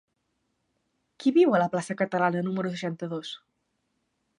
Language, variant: Catalan, Central